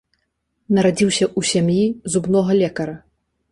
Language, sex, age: Belarusian, female, 30-39